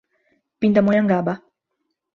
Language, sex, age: Portuguese, female, 19-29